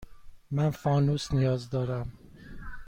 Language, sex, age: Persian, male, 30-39